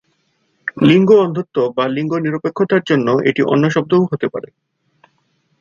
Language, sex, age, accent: Bengali, male, 30-39, Native